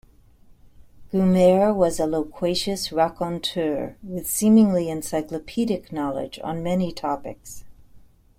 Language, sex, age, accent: English, female, 60-69, United States English